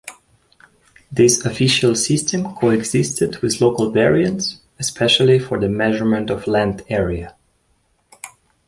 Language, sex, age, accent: English, male, 19-29, United States English